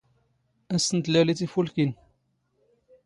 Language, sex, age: Standard Moroccan Tamazight, male, 30-39